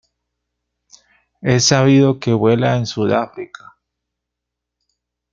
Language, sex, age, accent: Spanish, male, 30-39, Andino-Pacífico: Colombia, Perú, Ecuador, oeste de Bolivia y Venezuela andina